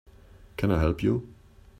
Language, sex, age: English, male, 50-59